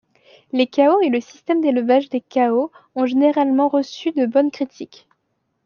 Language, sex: French, female